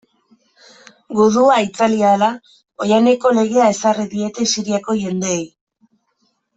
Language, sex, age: Basque, female, 30-39